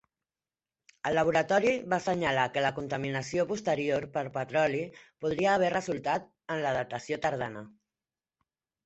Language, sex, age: Catalan, female, 30-39